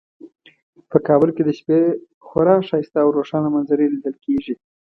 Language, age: Pashto, 19-29